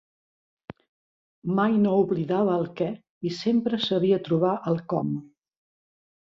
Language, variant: Catalan, Central